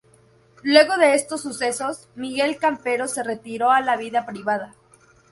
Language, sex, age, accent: Spanish, female, 19-29, México